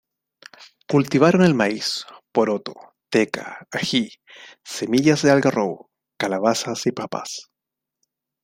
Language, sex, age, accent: Spanish, male, 40-49, Chileno: Chile, Cuyo